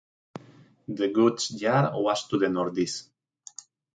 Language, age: English, 30-39